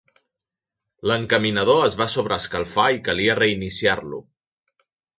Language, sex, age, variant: Catalan, male, 30-39, Central